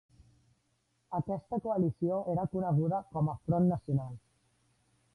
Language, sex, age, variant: Catalan, female, 30-39, Central